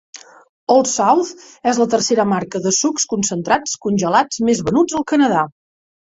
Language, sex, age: Catalan, female, 40-49